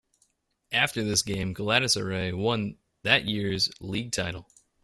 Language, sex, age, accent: English, male, 19-29, United States English